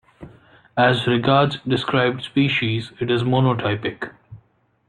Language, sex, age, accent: English, male, 30-39, India and South Asia (India, Pakistan, Sri Lanka)